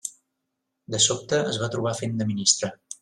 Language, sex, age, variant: Catalan, male, 40-49, Central